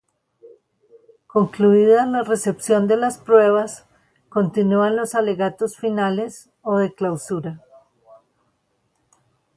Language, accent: Spanish, Andino-Pacífico: Colombia, Perú, Ecuador, oeste de Bolivia y Venezuela andina